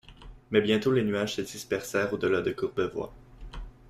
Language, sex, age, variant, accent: French, male, 19-29, Français d'Amérique du Nord, Français du Canada